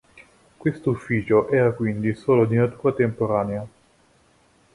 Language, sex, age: Italian, male, 19-29